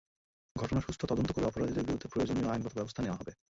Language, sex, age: Bengali, male, 19-29